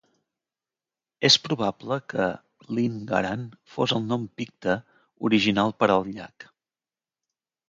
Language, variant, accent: Catalan, Central, central